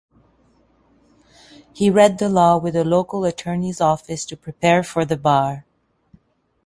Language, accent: English, Canadian English